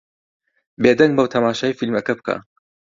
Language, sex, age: Central Kurdish, male, 19-29